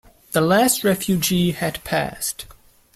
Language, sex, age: English, male, 19-29